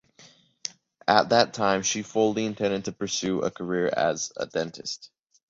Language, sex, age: English, male, under 19